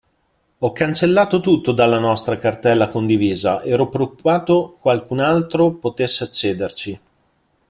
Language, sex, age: Italian, male, 40-49